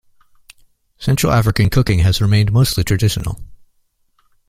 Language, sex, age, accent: English, male, 19-29, United States English